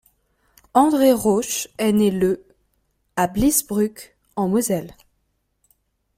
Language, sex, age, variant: French, female, 19-29, Français de métropole